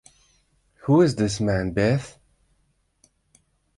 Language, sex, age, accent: English, male, 40-49, United States English